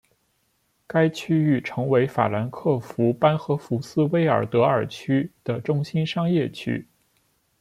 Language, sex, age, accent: Chinese, male, 19-29, 出生地：山东省